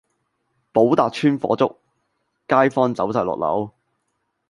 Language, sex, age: Cantonese, male, 19-29